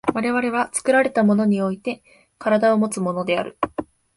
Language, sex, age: Japanese, female, 19-29